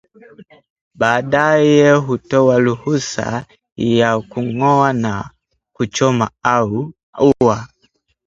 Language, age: Swahili, 19-29